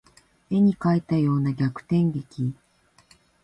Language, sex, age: Japanese, female, 50-59